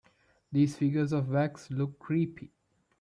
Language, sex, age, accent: English, male, 19-29, India and South Asia (India, Pakistan, Sri Lanka)